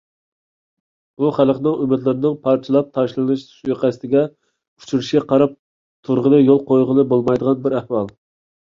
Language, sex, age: Uyghur, male, 19-29